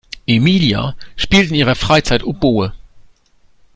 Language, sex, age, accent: German, male, 30-39, Deutschland Deutsch